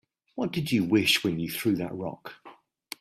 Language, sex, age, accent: English, male, 40-49, England English